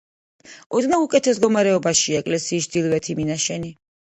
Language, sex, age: Georgian, female, 40-49